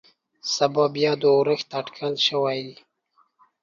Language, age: Pashto, 19-29